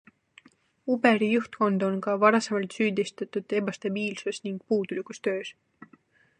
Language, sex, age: Estonian, female, 19-29